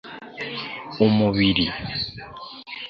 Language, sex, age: Kinyarwanda, male, under 19